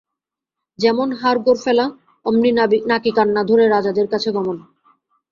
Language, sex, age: Bengali, female, 19-29